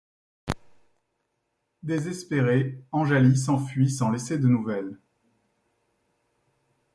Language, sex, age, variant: French, male, 30-39, Français de métropole